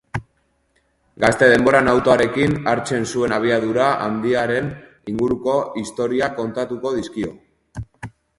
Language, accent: Basque, Mendebalekoa (Araba, Bizkaia, Gipuzkoako mendebaleko herri batzuk)